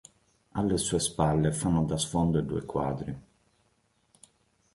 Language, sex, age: Italian, male, 30-39